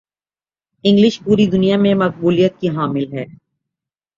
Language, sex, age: Urdu, male, 19-29